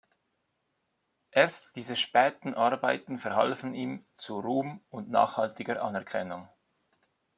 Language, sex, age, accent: German, male, 40-49, Schweizerdeutsch